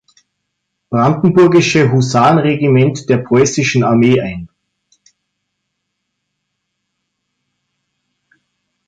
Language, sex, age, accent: German, male, 30-39, Österreichisches Deutsch